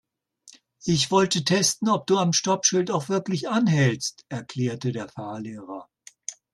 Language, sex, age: German, male, 60-69